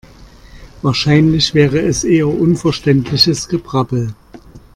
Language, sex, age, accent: German, male, 50-59, Deutschland Deutsch